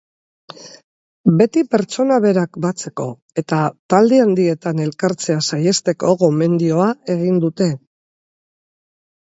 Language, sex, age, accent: Basque, female, 60-69, Mendebalekoa (Araba, Bizkaia, Gipuzkoako mendebaleko herri batzuk)